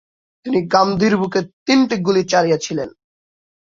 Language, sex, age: Bengali, male, under 19